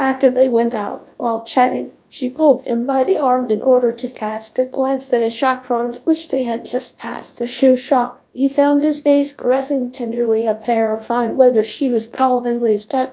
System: TTS, GlowTTS